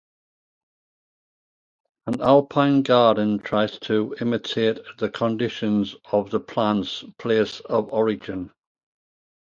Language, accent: English, England English